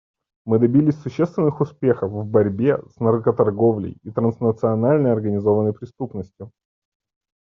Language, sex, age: Russian, male, 30-39